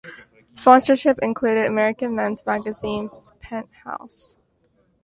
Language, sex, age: English, female, 19-29